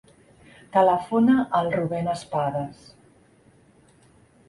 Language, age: Catalan, 40-49